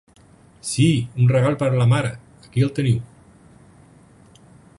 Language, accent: Catalan, central; valencià